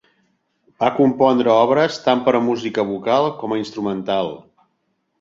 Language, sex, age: Catalan, male, 60-69